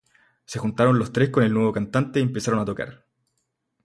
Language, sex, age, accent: Spanish, male, 19-29, Chileno: Chile, Cuyo